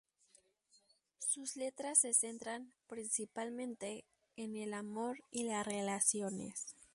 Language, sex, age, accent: Spanish, female, under 19, México